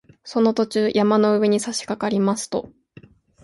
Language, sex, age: Japanese, female, 19-29